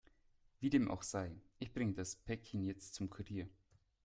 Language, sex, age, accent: German, male, 19-29, Deutschland Deutsch